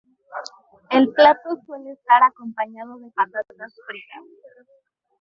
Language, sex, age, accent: Spanish, female, 19-29, México